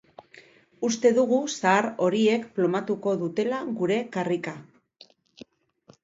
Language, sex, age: Basque, female, 50-59